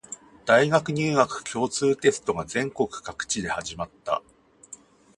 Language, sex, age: Japanese, male, 40-49